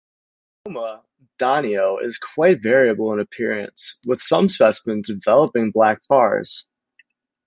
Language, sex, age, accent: English, male, 19-29, United States English